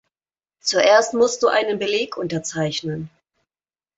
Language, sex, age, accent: German, female, 30-39, Deutschland Deutsch